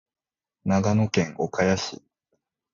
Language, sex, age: Japanese, male, 19-29